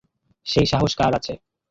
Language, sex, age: Bengali, male, 19-29